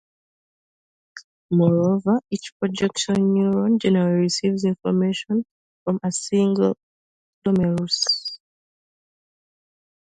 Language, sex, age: English, female, 19-29